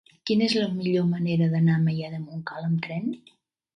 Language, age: Catalan, 60-69